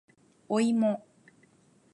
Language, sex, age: Japanese, female, 19-29